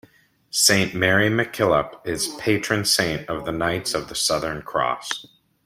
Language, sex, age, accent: English, male, 40-49, United States English